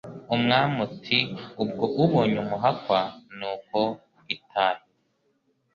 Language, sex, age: Kinyarwanda, male, 19-29